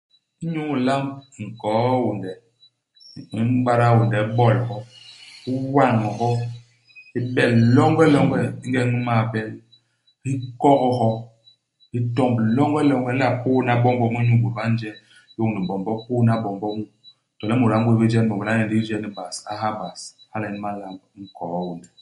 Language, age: Basaa, 40-49